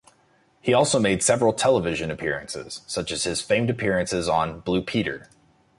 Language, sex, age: English, male, 19-29